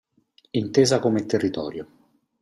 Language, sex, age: Italian, male, 40-49